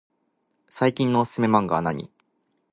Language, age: Japanese, 19-29